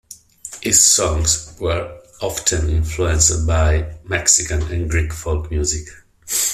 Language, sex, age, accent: English, male, 50-59, England English